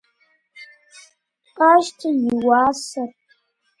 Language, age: Kabardian, under 19